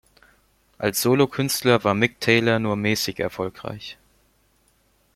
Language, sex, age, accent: German, male, under 19, Deutschland Deutsch